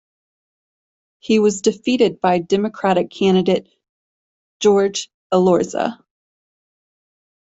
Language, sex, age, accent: English, female, 30-39, United States English